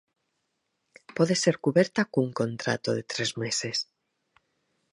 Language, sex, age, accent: Galician, female, 50-59, Normativo (estándar)